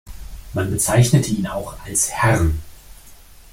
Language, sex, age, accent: German, male, 30-39, Deutschland Deutsch